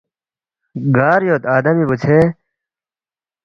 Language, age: Balti, 19-29